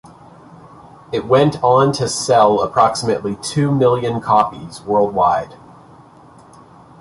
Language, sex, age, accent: English, male, 30-39, United States English